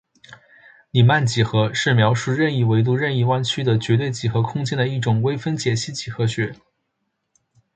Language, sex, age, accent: Chinese, male, under 19, 出生地：湖北省